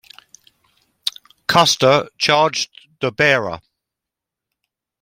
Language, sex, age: English, male, 70-79